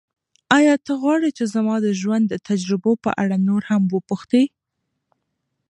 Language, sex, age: Pashto, female, under 19